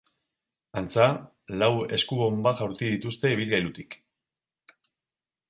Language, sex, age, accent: Basque, male, 40-49, Mendebalekoa (Araba, Bizkaia, Gipuzkoako mendebaleko herri batzuk)